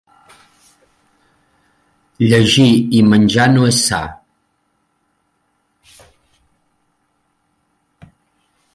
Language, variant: Catalan, Central